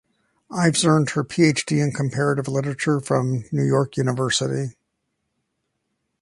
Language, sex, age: English, male, 60-69